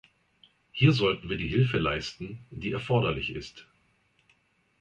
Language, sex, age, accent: German, male, 50-59, Deutschland Deutsch